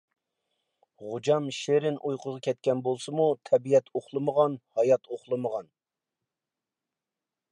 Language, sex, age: Uyghur, male, 40-49